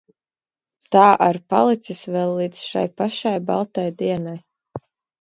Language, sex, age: Latvian, female, 30-39